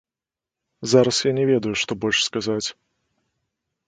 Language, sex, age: Belarusian, male, 40-49